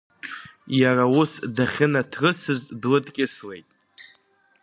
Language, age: Abkhazian, under 19